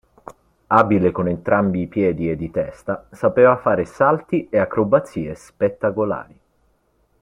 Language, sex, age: Italian, male, 19-29